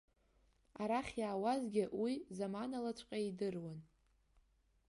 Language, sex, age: Abkhazian, female, under 19